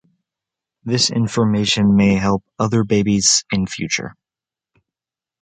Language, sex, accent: English, male, United States English